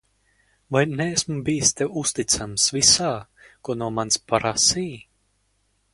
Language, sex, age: Latvian, male, under 19